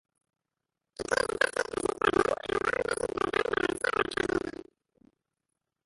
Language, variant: Catalan, Central